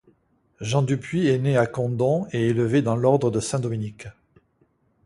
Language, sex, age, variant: French, male, 60-69, Français de métropole